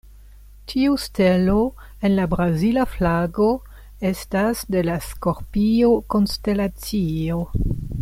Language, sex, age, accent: Esperanto, female, 60-69, Internacia